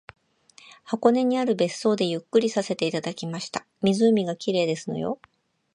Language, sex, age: Japanese, female, 50-59